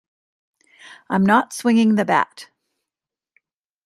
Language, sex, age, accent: English, female, 50-59, United States English